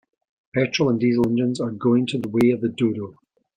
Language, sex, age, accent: English, male, 50-59, Scottish English